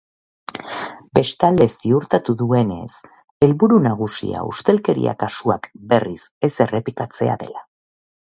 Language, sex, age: Basque, female, 40-49